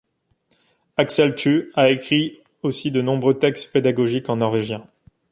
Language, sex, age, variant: French, male, 19-29, Français de métropole